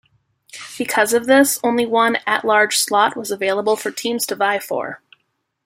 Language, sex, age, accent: English, female, 19-29, United States English